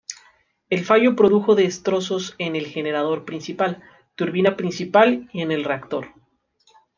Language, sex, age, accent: Spanish, male, 19-29, México